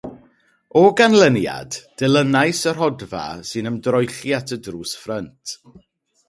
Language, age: Welsh, 30-39